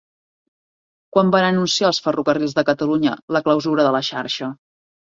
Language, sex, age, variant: Catalan, female, 40-49, Central